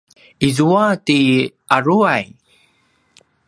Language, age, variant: Paiwan, 30-39, pinayuanan a kinaikacedasan (東排灣語)